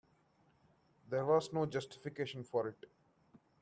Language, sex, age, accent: English, male, 19-29, India and South Asia (India, Pakistan, Sri Lanka)